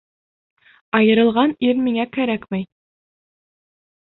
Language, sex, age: Bashkir, female, 19-29